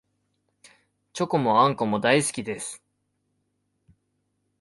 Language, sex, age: Japanese, male, 19-29